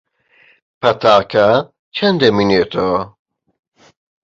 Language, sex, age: Central Kurdish, male, 19-29